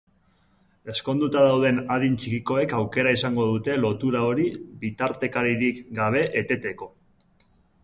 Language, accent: Basque, Mendebalekoa (Araba, Bizkaia, Gipuzkoako mendebaleko herri batzuk)